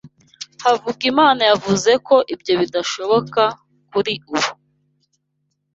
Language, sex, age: Kinyarwanda, female, 19-29